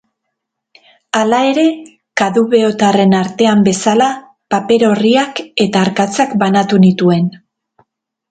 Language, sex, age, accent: Basque, female, 50-59, Mendebalekoa (Araba, Bizkaia, Gipuzkoako mendebaleko herri batzuk)